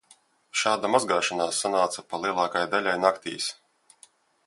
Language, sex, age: Latvian, male, 30-39